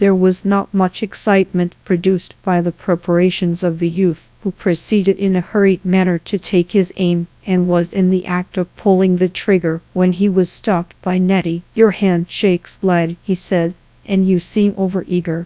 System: TTS, GradTTS